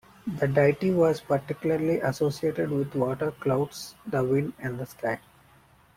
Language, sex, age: English, male, 19-29